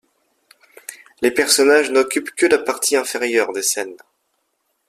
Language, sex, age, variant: French, male, under 19, Français de métropole